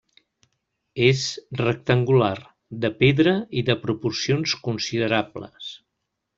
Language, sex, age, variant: Catalan, male, 60-69, Central